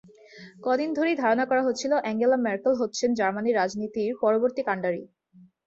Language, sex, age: Bengali, female, 19-29